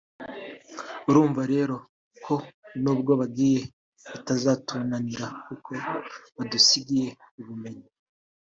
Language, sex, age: Kinyarwanda, male, 19-29